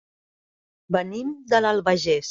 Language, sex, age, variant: Catalan, female, 40-49, Central